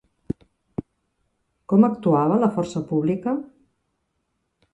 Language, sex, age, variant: Catalan, female, 50-59, Central